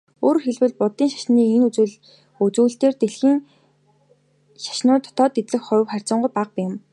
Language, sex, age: Mongolian, female, 19-29